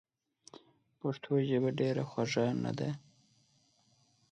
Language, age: Pashto, 19-29